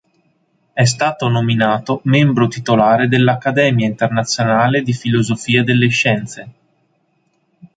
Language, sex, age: Italian, male, 30-39